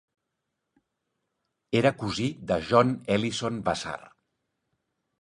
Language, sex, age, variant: Catalan, male, 40-49, Central